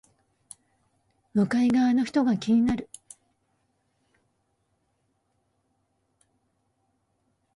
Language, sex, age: Japanese, female, 50-59